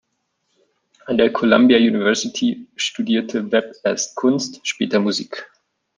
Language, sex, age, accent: German, male, 19-29, Deutschland Deutsch